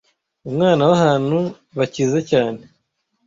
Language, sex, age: Kinyarwanda, male, 19-29